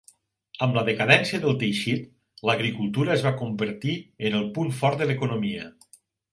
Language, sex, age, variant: Catalan, male, 50-59, Nord-Occidental